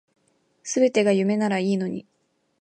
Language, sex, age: Japanese, female, 19-29